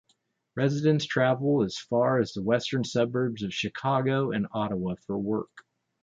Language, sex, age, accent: English, male, 40-49, United States English